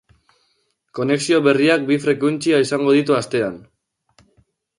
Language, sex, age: Basque, male, under 19